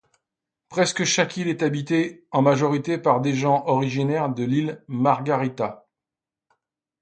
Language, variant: French, Français de métropole